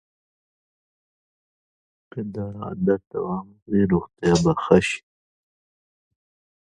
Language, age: Pashto, 40-49